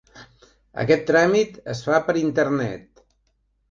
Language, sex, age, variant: Catalan, male, 70-79, Central